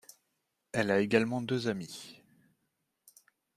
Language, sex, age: French, male, 30-39